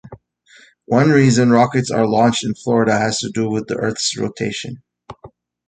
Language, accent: English, United States English